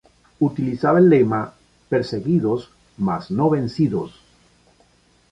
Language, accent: Spanish, Caribe: Cuba, Venezuela, Puerto Rico, República Dominicana, Panamá, Colombia caribeña, México caribeño, Costa del golfo de México